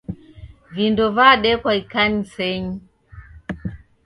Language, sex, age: Taita, female, 60-69